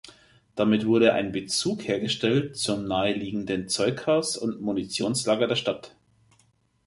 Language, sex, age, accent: German, male, 30-39, Deutschland Deutsch